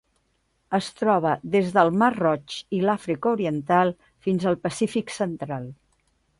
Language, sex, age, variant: Catalan, female, 60-69, Central